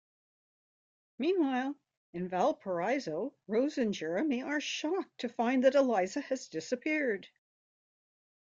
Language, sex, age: English, female, 70-79